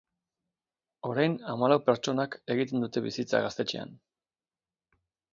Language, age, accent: Basque, 50-59, Erdialdekoa edo Nafarra (Gipuzkoa, Nafarroa)